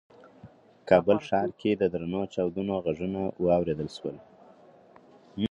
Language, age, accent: Pashto, 19-29, کندهارۍ لهجه